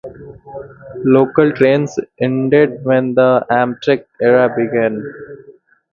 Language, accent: English, United States English